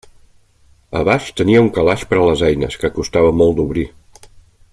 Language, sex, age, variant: Catalan, male, 50-59, Central